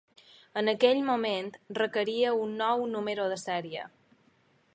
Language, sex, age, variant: Catalan, female, 19-29, Balear